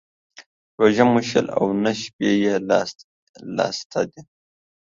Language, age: Pashto, under 19